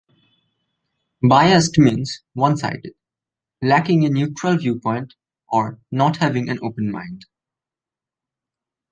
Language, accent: English, India and South Asia (India, Pakistan, Sri Lanka)